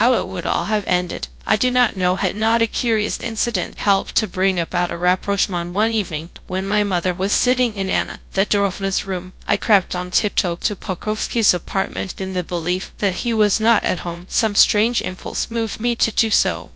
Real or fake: fake